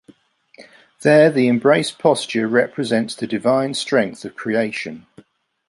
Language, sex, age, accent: English, male, 50-59, England English